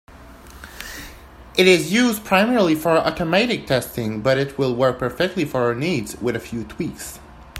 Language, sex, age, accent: English, male, 19-29, Canadian English